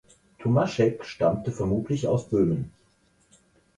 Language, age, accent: German, 30-39, Deutschland Deutsch